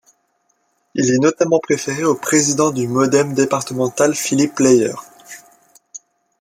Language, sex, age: French, male, under 19